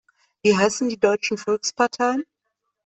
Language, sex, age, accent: German, female, 50-59, Deutschland Deutsch